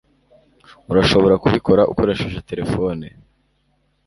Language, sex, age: Kinyarwanda, male, 19-29